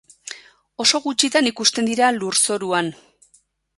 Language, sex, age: Basque, female, 40-49